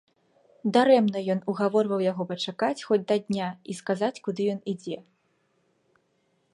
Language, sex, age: Belarusian, female, 19-29